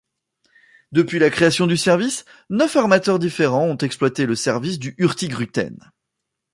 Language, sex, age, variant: French, male, 30-39, Français de métropole